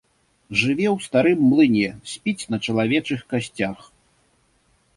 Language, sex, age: Belarusian, male, 50-59